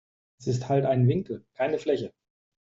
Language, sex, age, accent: German, male, 40-49, Deutschland Deutsch